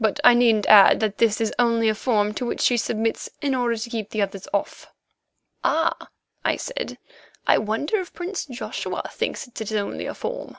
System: none